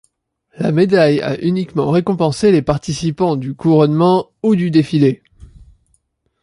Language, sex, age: French, male, under 19